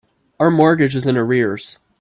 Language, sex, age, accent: English, female, under 19, United States English